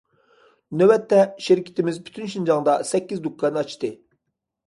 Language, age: Uyghur, 30-39